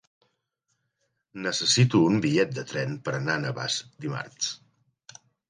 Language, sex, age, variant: Catalan, male, 40-49, Central